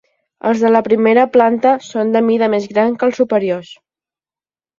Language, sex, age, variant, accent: Catalan, female, under 19, Balear, balear